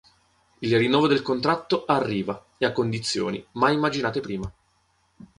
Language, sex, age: Italian, male, 19-29